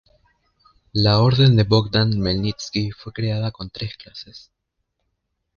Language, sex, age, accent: Spanish, male, under 19, Rioplatense: Argentina, Uruguay, este de Bolivia, Paraguay